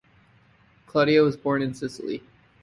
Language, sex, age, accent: English, male, 30-39, United States English